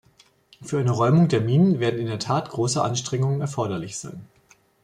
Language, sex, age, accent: German, male, 40-49, Deutschland Deutsch